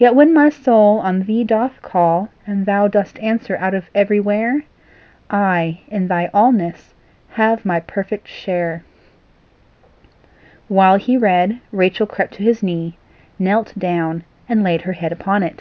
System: none